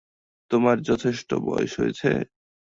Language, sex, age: Bengali, male, 19-29